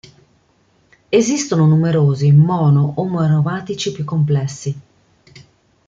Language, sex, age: Italian, female, 50-59